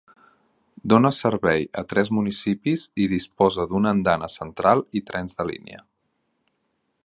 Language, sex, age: Catalan, male, 30-39